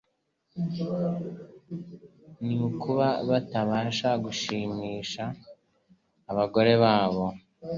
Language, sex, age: Kinyarwanda, male, 19-29